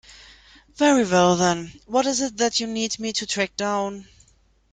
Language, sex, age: English, female, 19-29